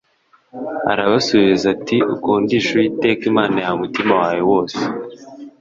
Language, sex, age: Kinyarwanda, male, 19-29